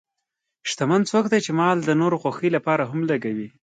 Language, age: Pashto, 19-29